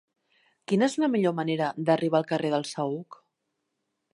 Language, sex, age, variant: Catalan, female, 30-39, Nord-Occidental